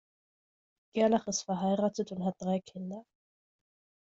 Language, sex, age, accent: German, female, 19-29, Deutschland Deutsch